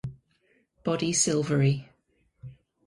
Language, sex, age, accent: English, female, 30-39, England English